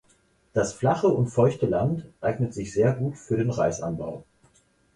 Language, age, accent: German, 30-39, Deutschland Deutsch